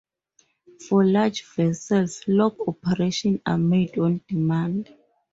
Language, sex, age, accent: English, female, 30-39, Southern African (South Africa, Zimbabwe, Namibia)